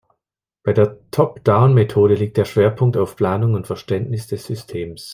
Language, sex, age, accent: German, male, 50-59, Deutschland Deutsch